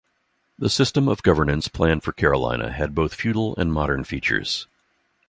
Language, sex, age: English, male, 60-69